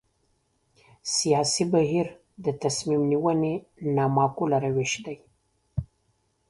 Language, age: Pashto, 40-49